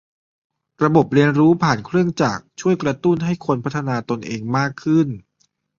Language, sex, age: Thai, male, 30-39